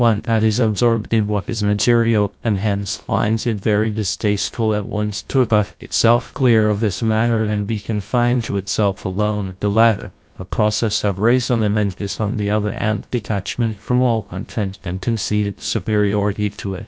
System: TTS, GlowTTS